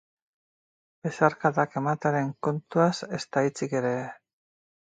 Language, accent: Basque, Mendebalekoa (Araba, Bizkaia, Gipuzkoako mendebaleko herri batzuk)